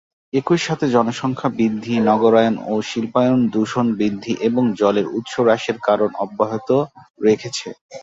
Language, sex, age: Bengali, male, 19-29